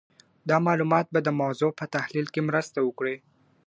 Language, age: Pashto, 19-29